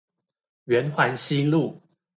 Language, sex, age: Chinese, male, 30-39